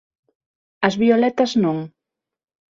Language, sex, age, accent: Galician, female, 30-39, Normativo (estándar); Neofalante